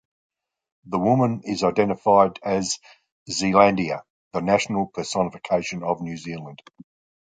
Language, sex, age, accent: English, male, 60-69, Australian English